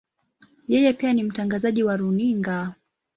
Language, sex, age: Swahili, female, 19-29